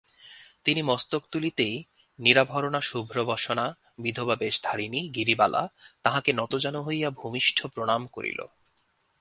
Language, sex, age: Bengali, male, 19-29